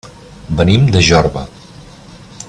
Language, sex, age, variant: Catalan, male, 40-49, Nord-Occidental